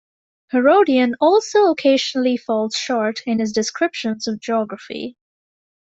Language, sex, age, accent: English, female, 19-29, England English